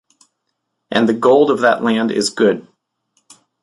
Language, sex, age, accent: English, male, 40-49, United States English